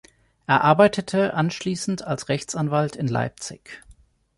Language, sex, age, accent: German, male, 40-49, Deutschland Deutsch